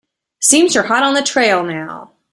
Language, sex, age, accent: English, female, 50-59, United States English